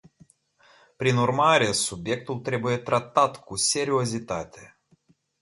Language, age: Romanian, 19-29